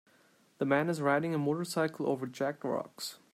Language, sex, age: English, male, 30-39